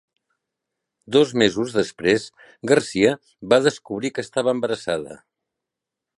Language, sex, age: Catalan, male, 60-69